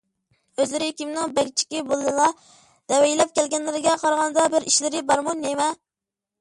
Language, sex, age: Uyghur, male, under 19